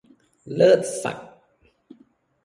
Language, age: Thai, 19-29